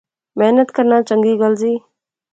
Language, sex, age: Pahari-Potwari, female, 19-29